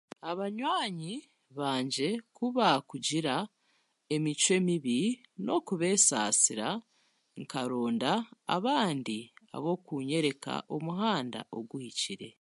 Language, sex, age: Chiga, female, 30-39